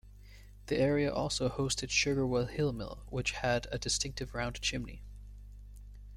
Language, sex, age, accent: English, male, 19-29, United States English